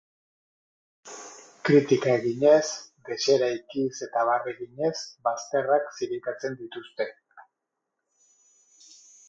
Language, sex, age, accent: Basque, male, 40-49, Mendebalekoa (Araba, Bizkaia, Gipuzkoako mendebaleko herri batzuk)